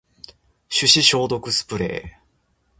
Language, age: Japanese, 19-29